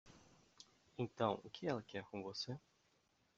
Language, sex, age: Portuguese, male, 19-29